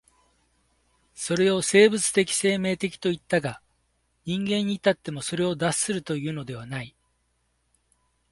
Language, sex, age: Japanese, male, 50-59